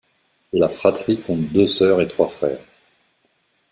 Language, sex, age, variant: French, male, 50-59, Français de métropole